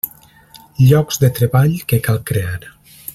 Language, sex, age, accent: Catalan, male, 40-49, valencià